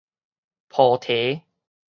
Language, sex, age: Min Nan Chinese, male, 19-29